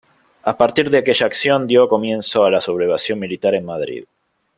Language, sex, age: Spanish, male, 40-49